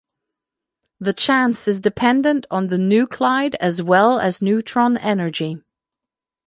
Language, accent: English, United States English